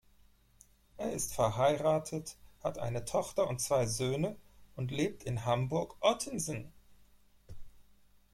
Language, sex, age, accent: German, male, 40-49, Deutschland Deutsch